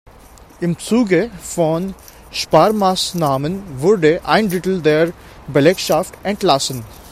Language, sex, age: German, male, 30-39